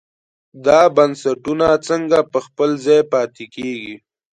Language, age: Pashto, under 19